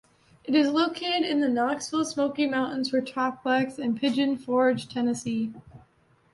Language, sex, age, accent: English, female, 19-29, United States English